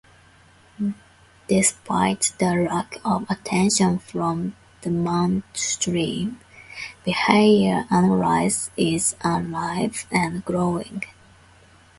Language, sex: English, female